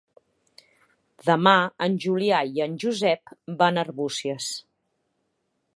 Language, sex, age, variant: Catalan, female, 40-49, Central